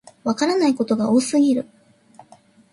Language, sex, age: Japanese, female, 19-29